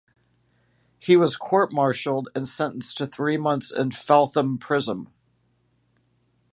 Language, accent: English, United States English